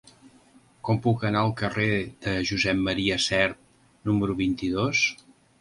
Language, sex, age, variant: Catalan, male, 60-69, Central